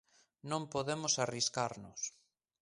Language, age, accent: Galician, 30-39, Atlántico (seseo e gheada)